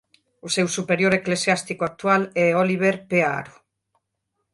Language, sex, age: Galician, female, 50-59